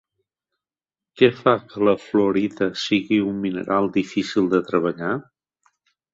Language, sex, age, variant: Catalan, male, 60-69, Central